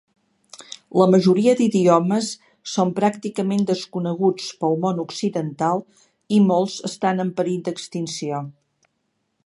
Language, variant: Catalan, Central